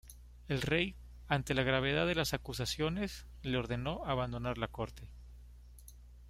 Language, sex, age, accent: Spanish, male, 30-39, México